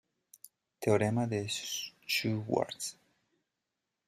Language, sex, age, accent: Spanish, male, 19-29, México